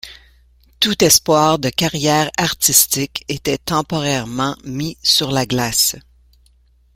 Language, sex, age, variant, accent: French, female, 50-59, Français d'Amérique du Nord, Français du Canada